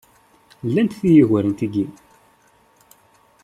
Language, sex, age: Kabyle, male, 30-39